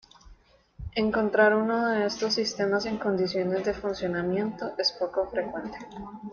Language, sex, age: Spanish, female, 19-29